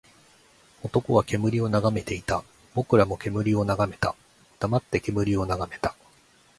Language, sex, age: Japanese, male, 40-49